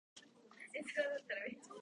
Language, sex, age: Japanese, female, 19-29